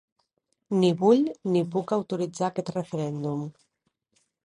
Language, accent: Catalan, valencià